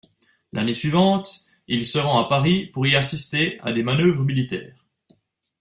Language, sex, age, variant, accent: French, male, 30-39, Français d'Europe, Français de Suisse